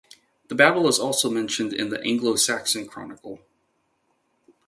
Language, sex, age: English, male, 19-29